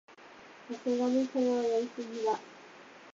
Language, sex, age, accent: Japanese, female, 19-29, 標準語